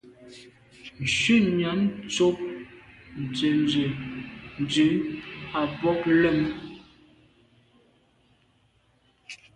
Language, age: Medumba, 30-39